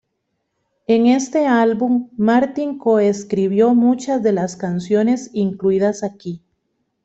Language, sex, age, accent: Spanish, female, 40-49, América central